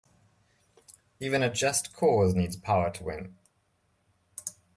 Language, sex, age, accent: English, male, 40-49, Southern African (South Africa, Zimbabwe, Namibia)